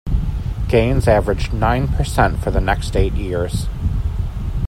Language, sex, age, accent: English, male, 19-29, United States English